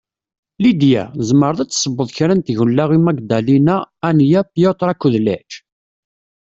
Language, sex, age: Kabyle, male, 30-39